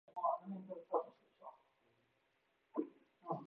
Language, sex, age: Japanese, male, 19-29